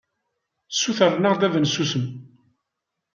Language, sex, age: Kabyle, male, 30-39